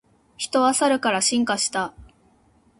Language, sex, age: Japanese, female, 19-29